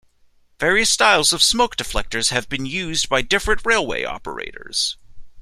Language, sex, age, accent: English, male, 19-29, United States English